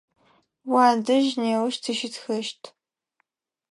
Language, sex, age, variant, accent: Adyghe, female, under 19, Адыгабзэ (Кирил, пстэумэ зэдыряе), Бжъэдыгъу (Bjeduğ)